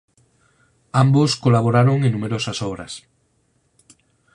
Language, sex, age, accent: Galician, male, 40-49, Normativo (estándar)